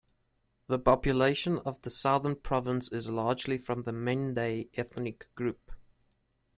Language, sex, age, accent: English, male, 19-29, Southern African (South Africa, Zimbabwe, Namibia)